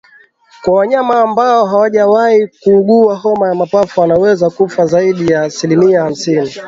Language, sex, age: Swahili, male, 19-29